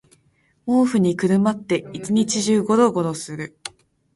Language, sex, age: Japanese, female, 19-29